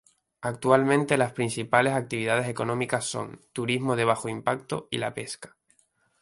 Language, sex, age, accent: Spanish, male, 19-29, España: Islas Canarias